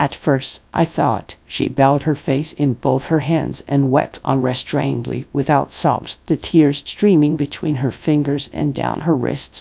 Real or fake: fake